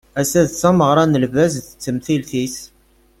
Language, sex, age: Kabyle, male, 30-39